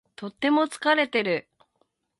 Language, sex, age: Japanese, female, 40-49